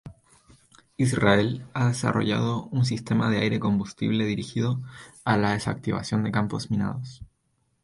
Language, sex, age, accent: Spanish, male, 19-29, Chileno: Chile, Cuyo